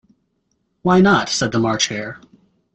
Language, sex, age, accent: English, male, 30-39, United States English